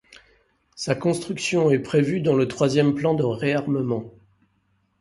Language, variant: French, Français de métropole